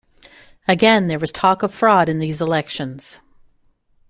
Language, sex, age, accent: English, female, 50-59, United States English